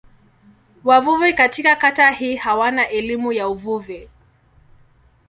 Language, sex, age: Swahili, male, 30-39